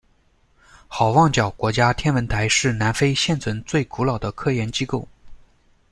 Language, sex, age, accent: Chinese, male, 30-39, 出生地：江苏省